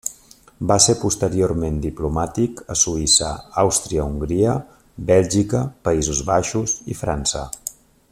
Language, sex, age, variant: Catalan, male, 40-49, Central